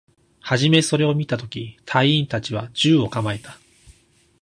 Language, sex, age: Japanese, male, 19-29